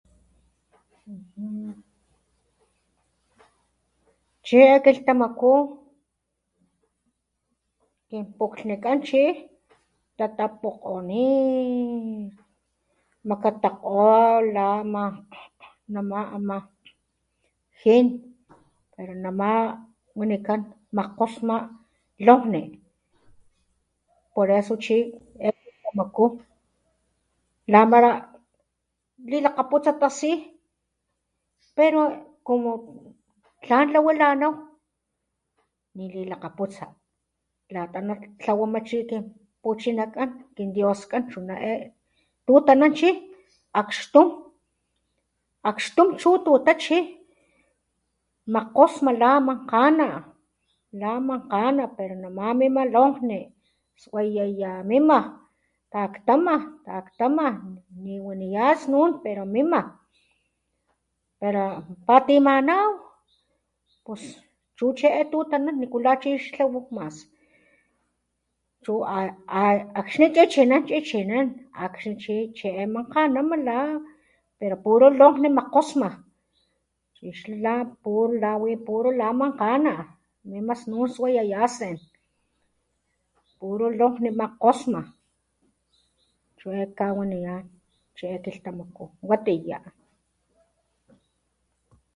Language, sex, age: Papantla Totonac, female, 40-49